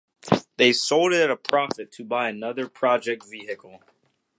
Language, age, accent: English, under 19, United States English